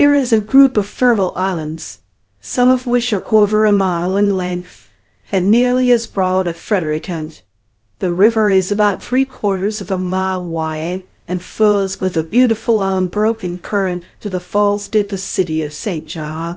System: TTS, VITS